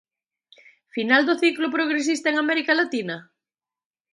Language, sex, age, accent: Galician, female, 40-49, Atlántico (seseo e gheada)